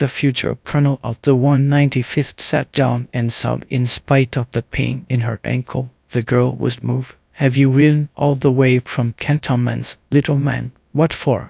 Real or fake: fake